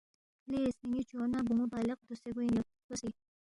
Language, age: Balti, 19-29